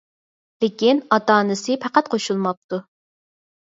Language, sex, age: Uyghur, female, 30-39